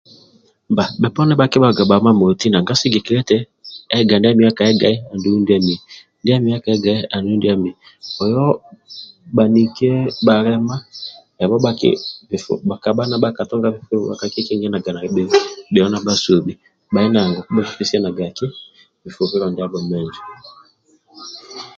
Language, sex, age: Amba (Uganda), male, 30-39